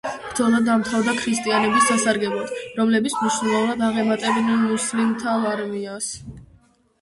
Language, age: Georgian, under 19